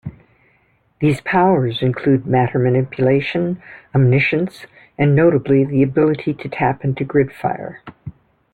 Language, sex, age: English, female, 70-79